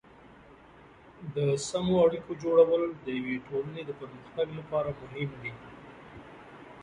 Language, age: Pashto, 40-49